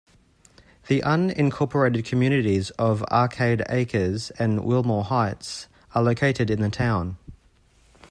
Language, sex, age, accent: English, male, 30-39, Australian English